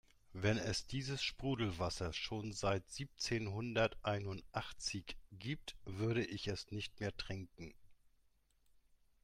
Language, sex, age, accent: German, male, 50-59, Deutschland Deutsch